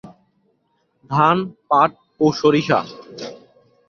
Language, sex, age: Bengali, male, 19-29